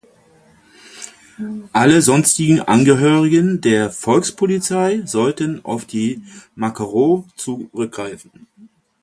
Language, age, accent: German, 40-49, Deutschland Deutsch